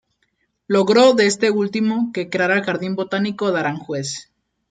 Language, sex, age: Spanish, male, 19-29